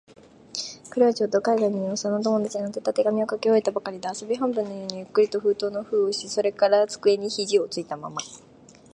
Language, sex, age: Japanese, female, 19-29